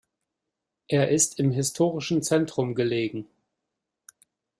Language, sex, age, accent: German, male, 50-59, Deutschland Deutsch